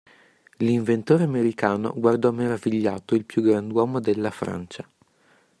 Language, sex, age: Italian, male, under 19